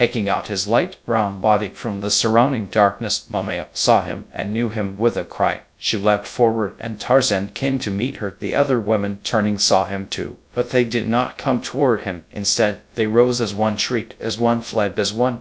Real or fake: fake